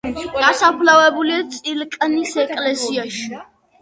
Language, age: Georgian, under 19